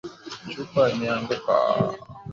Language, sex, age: Swahili, male, 19-29